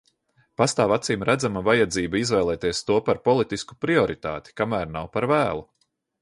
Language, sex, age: Latvian, male, 40-49